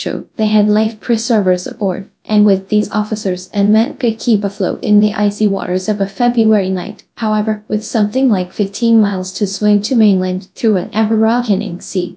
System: TTS, GradTTS